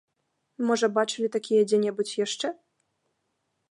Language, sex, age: Belarusian, female, 19-29